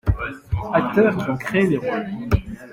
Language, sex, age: French, male, 19-29